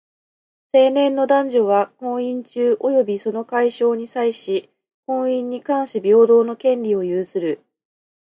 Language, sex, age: Japanese, female, 30-39